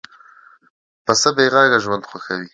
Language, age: Pashto, 19-29